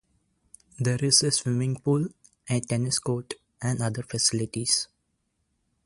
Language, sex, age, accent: English, male, 19-29, India and South Asia (India, Pakistan, Sri Lanka)